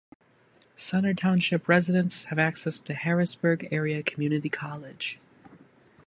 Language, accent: English, United States English